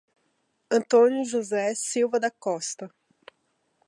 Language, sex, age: Portuguese, female, 40-49